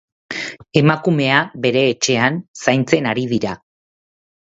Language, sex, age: Basque, female, 40-49